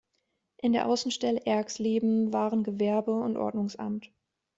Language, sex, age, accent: German, female, 19-29, Deutschland Deutsch